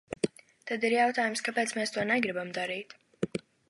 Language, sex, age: Latvian, female, under 19